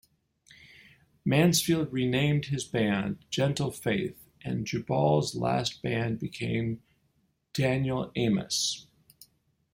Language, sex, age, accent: English, male, 50-59, United States English